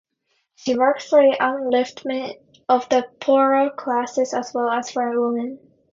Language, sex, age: English, female, 19-29